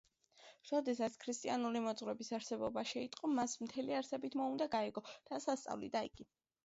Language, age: Georgian, under 19